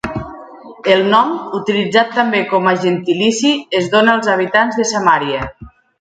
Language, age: Catalan, 19-29